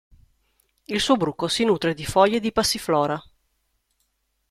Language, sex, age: Italian, female, 30-39